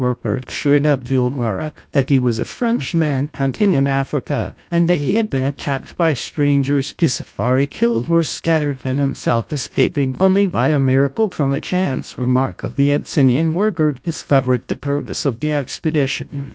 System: TTS, GlowTTS